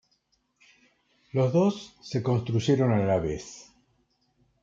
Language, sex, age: Spanish, male, 60-69